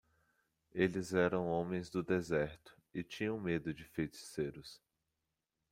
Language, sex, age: Portuguese, male, 30-39